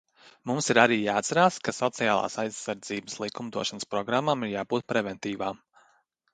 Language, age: Latvian, 30-39